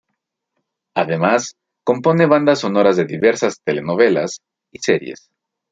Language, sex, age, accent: Spanish, male, 19-29, México